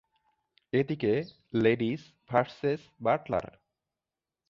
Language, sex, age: Bengali, male, 19-29